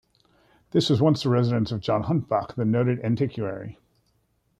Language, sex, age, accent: English, male, 40-49, United States English